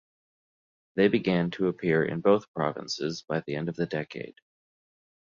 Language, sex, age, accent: English, male, 30-39, United States English